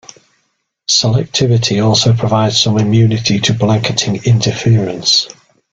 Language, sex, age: English, male, 60-69